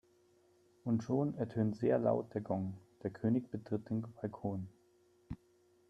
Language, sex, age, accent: German, male, 30-39, Deutschland Deutsch